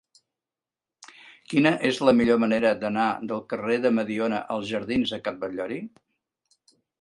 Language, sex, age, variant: Catalan, male, 70-79, Central